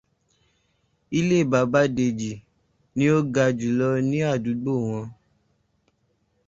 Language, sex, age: Yoruba, male, 19-29